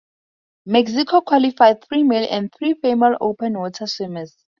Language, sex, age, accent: English, female, under 19, Southern African (South Africa, Zimbabwe, Namibia)